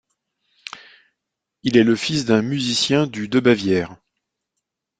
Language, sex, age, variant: French, male, 40-49, Français de métropole